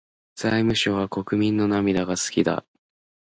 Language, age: Japanese, 19-29